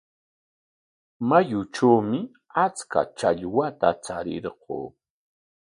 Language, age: Corongo Ancash Quechua, 50-59